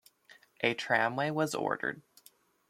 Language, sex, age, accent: English, male, under 19, United States English